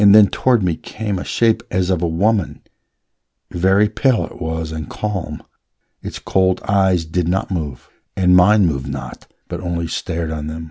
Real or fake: real